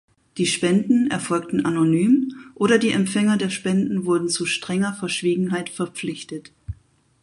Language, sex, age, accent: German, female, 40-49, Deutschland Deutsch